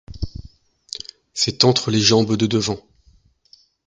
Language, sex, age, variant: French, male, 40-49, Français de métropole